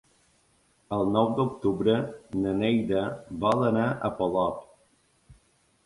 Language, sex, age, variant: Catalan, male, 30-39, Balear